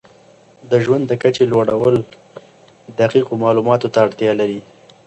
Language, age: Pashto, 19-29